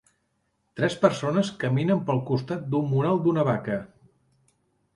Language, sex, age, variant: Catalan, male, 50-59, Central